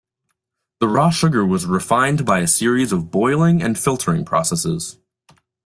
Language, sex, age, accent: English, male, 19-29, United States English